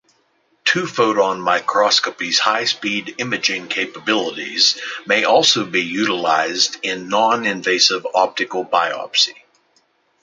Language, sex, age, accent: English, male, 50-59, United States English